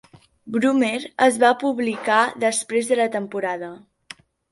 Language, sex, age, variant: Catalan, female, under 19, Central